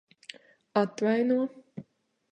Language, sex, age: Latvian, female, 19-29